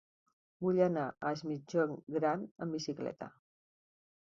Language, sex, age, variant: Catalan, female, 50-59, Central